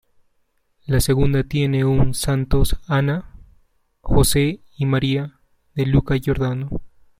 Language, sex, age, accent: Spanish, male, 19-29, Andino-Pacífico: Colombia, Perú, Ecuador, oeste de Bolivia y Venezuela andina